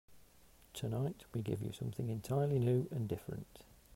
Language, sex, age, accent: English, male, 40-49, England English